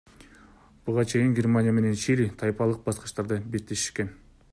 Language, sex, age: Kyrgyz, male, 19-29